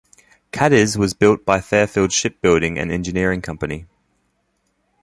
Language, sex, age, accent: English, male, 19-29, Australian English